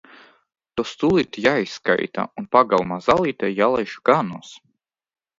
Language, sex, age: Latvian, male, 19-29